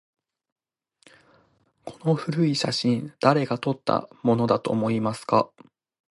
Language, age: Japanese, 19-29